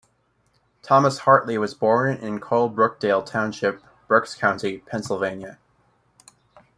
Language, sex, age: English, male, 19-29